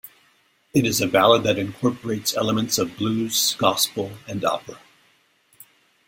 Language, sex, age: English, male, 40-49